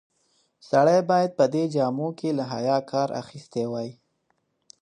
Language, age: Pashto, 19-29